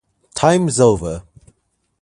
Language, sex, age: English, male, 19-29